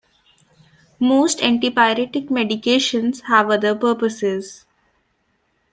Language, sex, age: English, female, 19-29